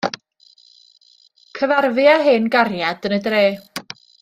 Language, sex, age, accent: Welsh, female, 19-29, Y Deyrnas Unedig Cymraeg